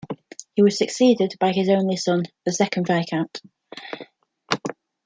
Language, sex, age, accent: English, female, 19-29, England English